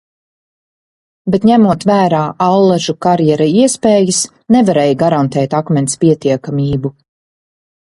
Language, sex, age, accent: Latvian, female, 40-49, bez akcenta